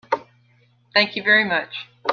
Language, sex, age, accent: English, female, 50-59, United States English